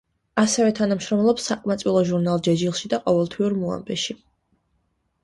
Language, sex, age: Georgian, female, 19-29